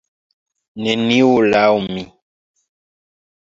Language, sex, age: Esperanto, male, 19-29